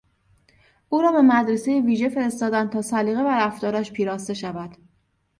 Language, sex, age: Persian, female, 30-39